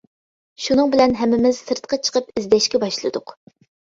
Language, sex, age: Uyghur, female, under 19